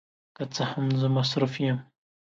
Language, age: Pashto, 19-29